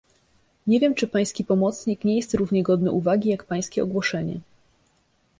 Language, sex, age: Polish, female, 19-29